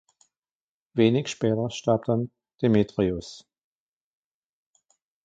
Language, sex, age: German, male, 50-59